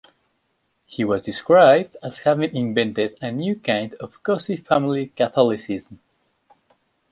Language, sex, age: English, male, 19-29